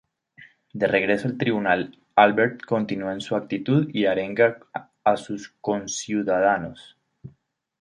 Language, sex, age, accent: Spanish, male, 30-39, Andino-Pacífico: Colombia, Perú, Ecuador, oeste de Bolivia y Venezuela andina